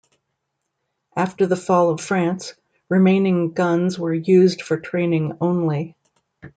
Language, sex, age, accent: English, female, 60-69, United States English